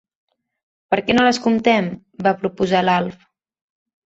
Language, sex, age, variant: Catalan, female, 19-29, Central